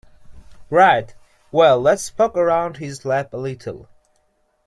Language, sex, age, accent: English, male, 19-29, United States English